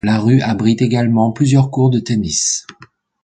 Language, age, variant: French, 50-59, Français de métropole